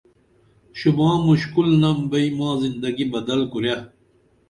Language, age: Dameli, 40-49